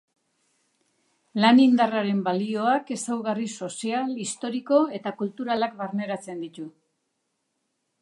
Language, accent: Basque, Mendebalekoa (Araba, Bizkaia, Gipuzkoako mendebaleko herri batzuk)